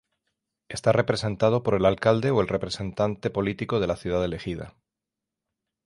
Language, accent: Spanish, España: Centro-Sur peninsular (Madrid, Toledo, Castilla-La Mancha); España: Sur peninsular (Andalucia, Extremadura, Murcia)